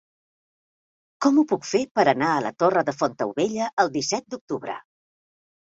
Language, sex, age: Catalan, female, 50-59